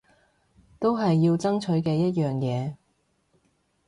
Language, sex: Cantonese, female